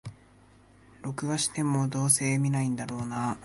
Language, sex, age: Japanese, male, 19-29